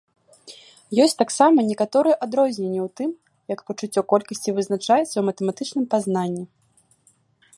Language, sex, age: Belarusian, female, 19-29